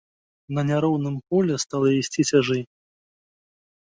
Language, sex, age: Belarusian, male, 40-49